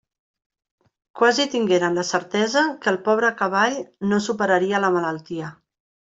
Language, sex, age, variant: Catalan, female, 50-59, Central